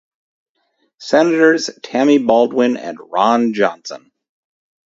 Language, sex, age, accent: English, male, 30-39, United States English